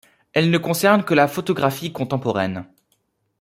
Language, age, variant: French, 19-29, Français de métropole